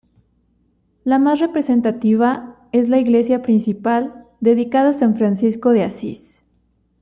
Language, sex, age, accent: Spanish, female, 19-29, México